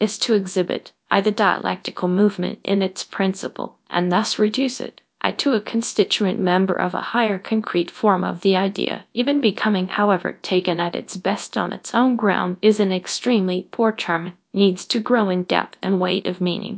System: TTS, GradTTS